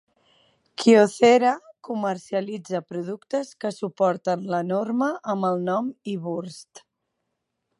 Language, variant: Catalan, Central